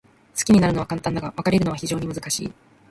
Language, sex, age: Japanese, female, 19-29